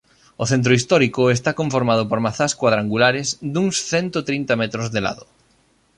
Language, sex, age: Galician, male, 30-39